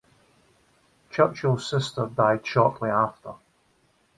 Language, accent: English, Scottish English